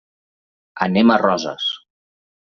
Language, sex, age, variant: Catalan, male, 30-39, Central